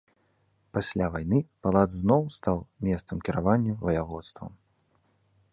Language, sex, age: Belarusian, male, 19-29